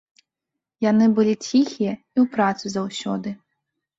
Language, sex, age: Belarusian, female, 19-29